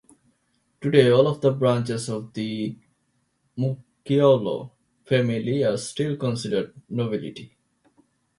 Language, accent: English, India and South Asia (India, Pakistan, Sri Lanka)